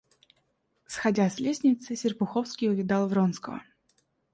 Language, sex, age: Russian, female, 19-29